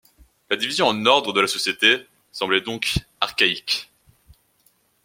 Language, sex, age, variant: French, male, 19-29, Français de métropole